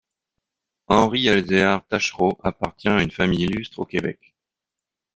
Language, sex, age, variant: French, male, 40-49, Français de métropole